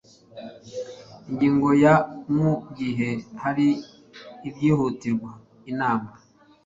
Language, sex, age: Kinyarwanda, male, 30-39